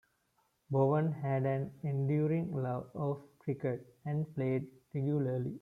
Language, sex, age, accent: English, male, 19-29, India and South Asia (India, Pakistan, Sri Lanka)